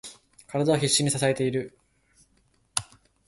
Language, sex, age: Japanese, male, 19-29